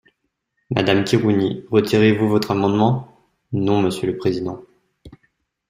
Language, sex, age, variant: French, male, 19-29, Français de métropole